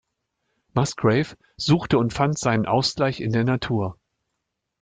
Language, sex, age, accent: German, male, 50-59, Deutschland Deutsch